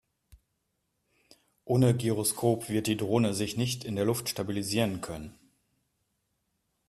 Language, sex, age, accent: German, male, 40-49, Deutschland Deutsch